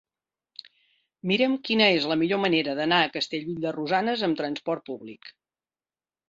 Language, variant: Catalan, Central